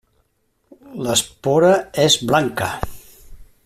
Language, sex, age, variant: Catalan, male, 60-69, Septentrional